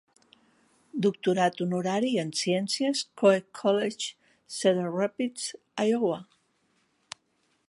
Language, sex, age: Catalan, female, 50-59